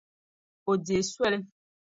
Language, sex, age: Dagbani, female, 30-39